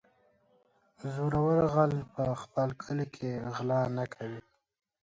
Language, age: Pashto, 19-29